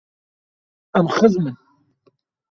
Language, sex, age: Kurdish, male, 19-29